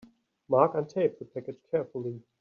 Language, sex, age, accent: English, male, 30-39, United States English